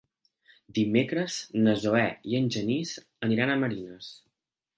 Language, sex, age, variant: Catalan, male, 19-29, Central